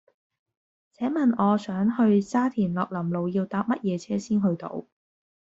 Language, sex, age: Cantonese, female, 30-39